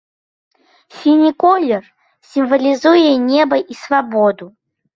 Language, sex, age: Belarusian, female, 30-39